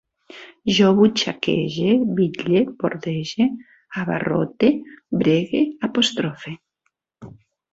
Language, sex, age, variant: Catalan, female, 60-69, Central